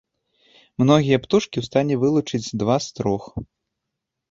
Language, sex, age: Belarusian, male, 19-29